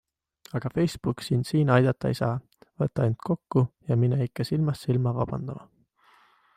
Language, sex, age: Estonian, male, 19-29